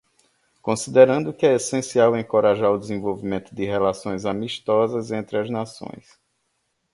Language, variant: Portuguese, Portuguese (Brasil)